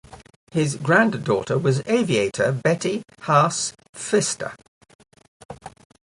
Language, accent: English, England English